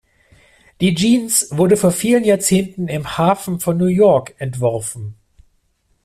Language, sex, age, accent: German, male, 40-49, Deutschland Deutsch